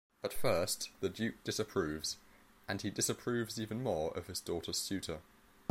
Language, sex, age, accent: English, male, under 19, England English